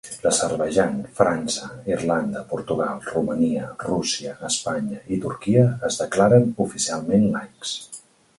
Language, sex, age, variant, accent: Catalan, male, 40-49, Central, tarragoní